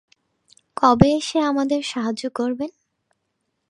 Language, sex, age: Bengali, female, 19-29